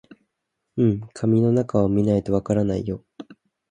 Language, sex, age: Japanese, male, 19-29